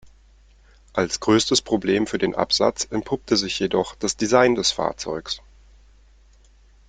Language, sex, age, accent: German, male, 30-39, Deutschland Deutsch